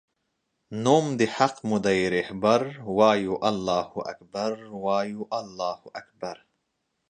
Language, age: Pashto, 30-39